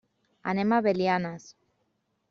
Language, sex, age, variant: Catalan, female, 40-49, Central